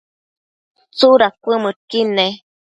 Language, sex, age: Matsés, female, 30-39